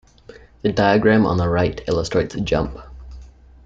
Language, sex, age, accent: English, male, under 19, Canadian English